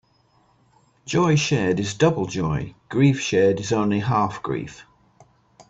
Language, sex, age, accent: English, male, 60-69, England English